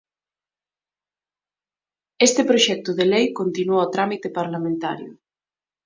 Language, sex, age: Galician, female, 30-39